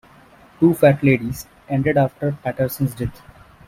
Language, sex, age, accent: English, male, 19-29, India and South Asia (India, Pakistan, Sri Lanka)